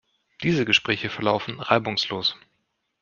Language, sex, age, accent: German, male, 40-49, Deutschland Deutsch